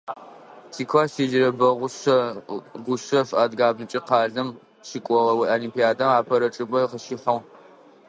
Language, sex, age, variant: Adyghe, male, under 19, Адыгабзэ (Кирил, пстэумэ зэдыряе)